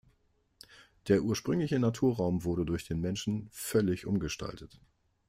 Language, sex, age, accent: German, male, 40-49, Deutschland Deutsch